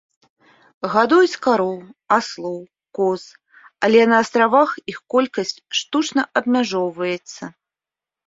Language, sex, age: Belarusian, female, 40-49